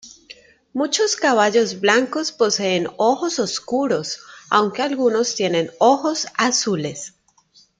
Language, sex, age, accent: Spanish, female, 30-39, Andino-Pacífico: Colombia, Perú, Ecuador, oeste de Bolivia y Venezuela andina